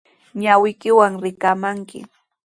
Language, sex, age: Sihuas Ancash Quechua, female, 19-29